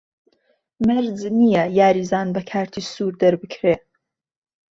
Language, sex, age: Central Kurdish, female, 19-29